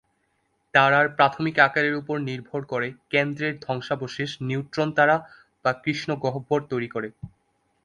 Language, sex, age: Bengali, male, 19-29